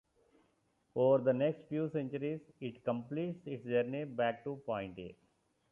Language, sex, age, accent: English, male, 50-59, India and South Asia (India, Pakistan, Sri Lanka)